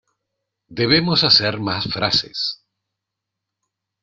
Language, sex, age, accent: Spanish, male, 50-59, Rioplatense: Argentina, Uruguay, este de Bolivia, Paraguay